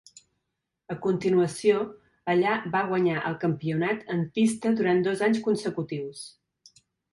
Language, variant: Catalan, Central